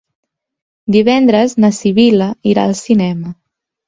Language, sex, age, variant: Catalan, female, 19-29, Central